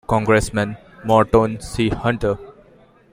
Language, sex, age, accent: English, male, 19-29, India and South Asia (India, Pakistan, Sri Lanka)